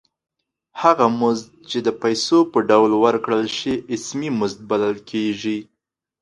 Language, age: Pashto, 19-29